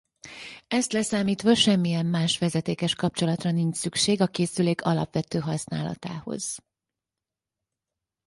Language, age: Hungarian, 50-59